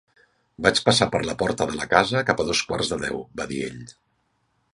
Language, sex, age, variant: Catalan, male, 50-59, Central